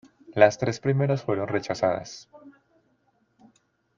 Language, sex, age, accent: Spanish, male, 30-39, Andino-Pacífico: Colombia, Perú, Ecuador, oeste de Bolivia y Venezuela andina